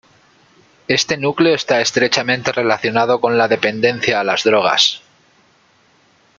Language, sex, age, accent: Spanish, male, 30-39, España: Centro-Sur peninsular (Madrid, Toledo, Castilla-La Mancha)